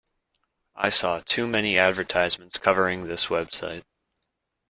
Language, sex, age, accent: English, male, 19-29, United States English